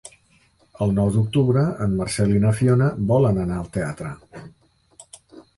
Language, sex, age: Catalan, male, 60-69